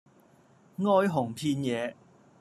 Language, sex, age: Cantonese, male, 40-49